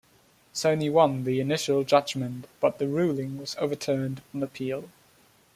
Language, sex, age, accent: English, male, 19-29, England English